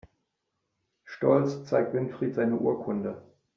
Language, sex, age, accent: German, male, 30-39, Deutschland Deutsch